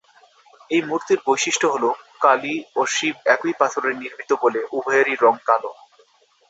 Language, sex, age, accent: Bengali, male, 19-29, Bangla